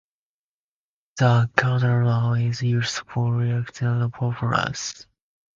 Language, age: English, 19-29